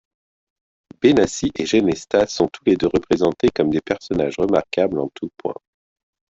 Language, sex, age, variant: French, male, 30-39, Français de métropole